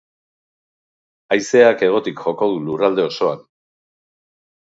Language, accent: Basque, Erdialdekoa edo Nafarra (Gipuzkoa, Nafarroa)